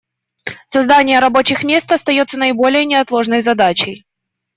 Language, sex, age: Russian, female, 19-29